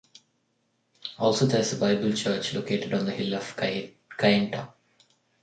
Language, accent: English, India and South Asia (India, Pakistan, Sri Lanka)